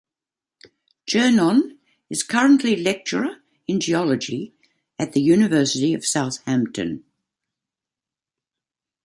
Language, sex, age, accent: English, female, 80-89, Australian English